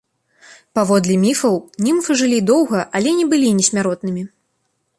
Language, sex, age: Belarusian, female, 19-29